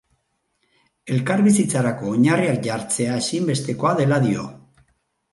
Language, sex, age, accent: Basque, male, 50-59, Erdialdekoa edo Nafarra (Gipuzkoa, Nafarroa)